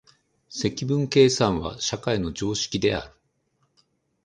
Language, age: Japanese, 50-59